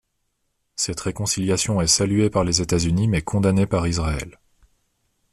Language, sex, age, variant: French, male, 30-39, Français de métropole